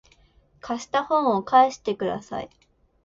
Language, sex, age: Japanese, female, 19-29